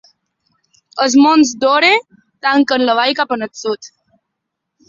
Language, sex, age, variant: Catalan, female, 19-29, Balear